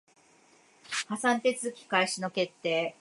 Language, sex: Japanese, female